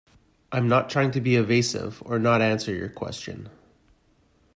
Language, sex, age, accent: English, male, 30-39, Canadian English